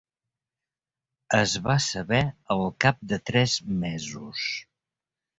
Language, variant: Catalan, Central